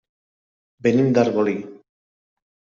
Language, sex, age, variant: Catalan, male, 30-39, Nord-Occidental